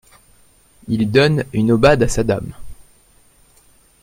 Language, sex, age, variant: French, male, 19-29, Français de métropole